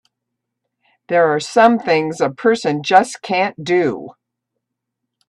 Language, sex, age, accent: English, female, 60-69, United States English